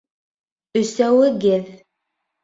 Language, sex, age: Bashkir, female, 19-29